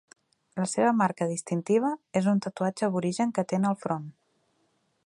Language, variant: Catalan, Central